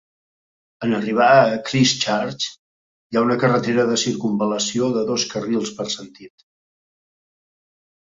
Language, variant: Catalan, Central